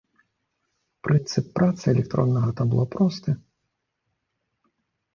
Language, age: Belarusian, 40-49